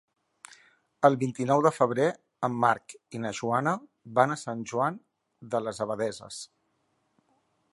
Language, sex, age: Catalan, male, 40-49